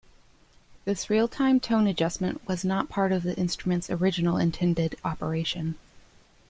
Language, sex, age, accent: English, female, 19-29, United States English